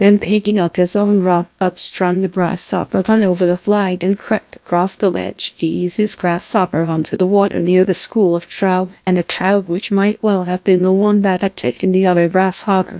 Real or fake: fake